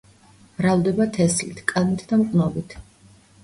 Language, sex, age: Georgian, female, 19-29